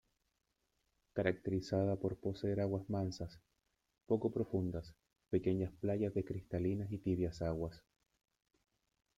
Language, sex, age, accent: Spanish, male, 30-39, Chileno: Chile, Cuyo